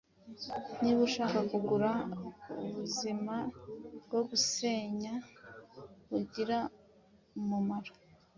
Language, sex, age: Kinyarwanda, female, 19-29